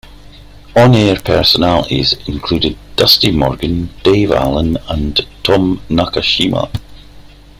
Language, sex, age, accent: English, male, 40-49, Scottish English